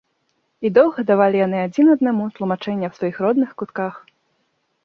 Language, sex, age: Belarusian, female, 19-29